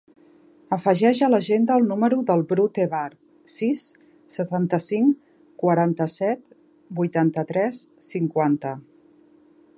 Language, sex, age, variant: Catalan, female, 40-49, Central